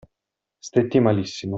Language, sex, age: Italian, male, 40-49